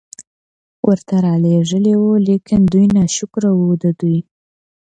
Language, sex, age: Pashto, female, 19-29